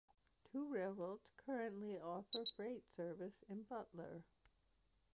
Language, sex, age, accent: English, female, 60-69, Canadian English